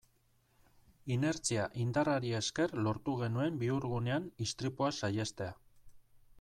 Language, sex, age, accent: Basque, male, 40-49, Erdialdekoa edo Nafarra (Gipuzkoa, Nafarroa)